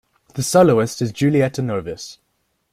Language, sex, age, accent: English, male, 19-29, England English